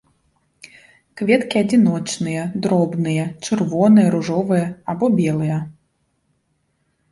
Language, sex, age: Belarusian, female, 30-39